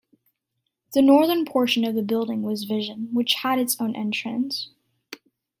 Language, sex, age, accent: English, female, under 19, United States English